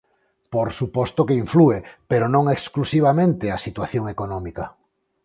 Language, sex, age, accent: Galician, male, 40-49, Normativo (estándar); Neofalante